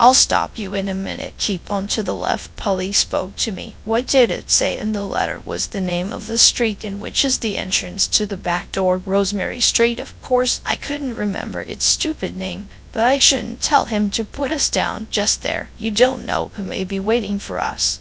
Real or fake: fake